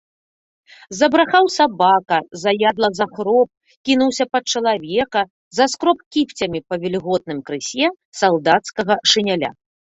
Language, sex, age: Belarusian, female, 30-39